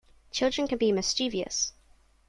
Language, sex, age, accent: English, female, under 19, England English